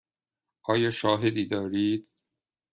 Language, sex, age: Persian, male, 30-39